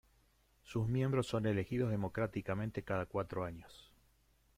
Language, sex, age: Spanish, male, 50-59